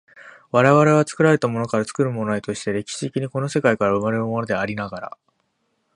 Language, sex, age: Japanese, male, 19-29